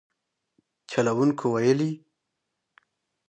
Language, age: Pashto, 19-29